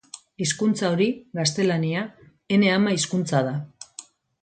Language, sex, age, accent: Basque, female, 50-59, Erdialdekoa edo Nafarra (Gipuzkoa, Nafarroa)